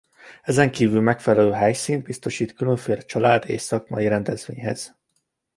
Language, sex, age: Hungarian, male, 19-29